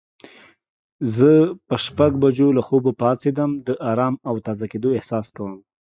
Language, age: Pashto, 19-29